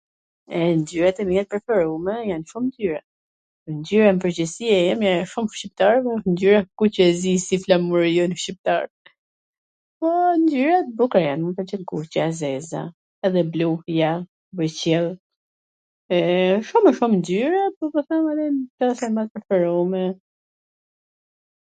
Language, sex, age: Gheg Albanian, female, 40-49